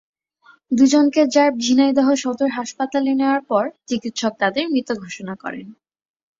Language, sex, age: Bengali, female, 19-29